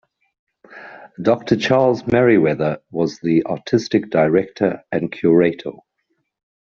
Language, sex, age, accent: English, male, 50-59, England English